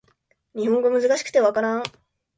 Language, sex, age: Japanese, female, 19-29